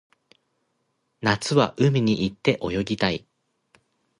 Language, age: Japanese, 40-49